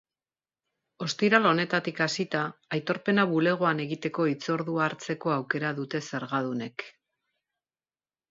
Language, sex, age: Basque, female, 50-59